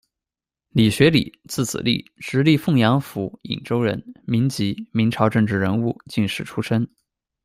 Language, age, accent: Chinese, 19-29, 出生地：四川省